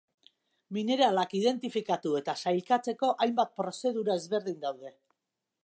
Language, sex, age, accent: Basque, female, 60-69, Mendebalekoa (Araba, Bizkaia, Gipuzkoako mendebaleko herri batzuk)